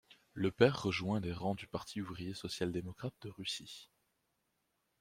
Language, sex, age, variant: French, male, 19-29, Français de métropole